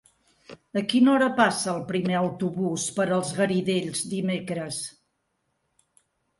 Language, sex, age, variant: Catalan, female, 60-69, Central